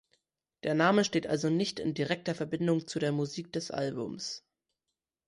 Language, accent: German, Deutschland Deutsch